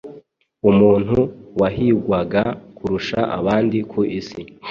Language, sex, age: Kinyarwanda, male, 40-49